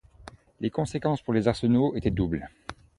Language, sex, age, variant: French, male, 19-29, Français de métropole